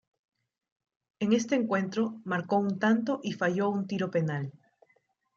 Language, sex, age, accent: Spanish, female, 19-29, Andino-Pacífico: Colombia, Perú, Ecuador, oeste de Bolivia y Venezuela andina